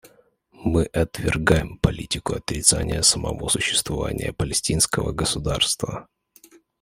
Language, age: Russian, 19-29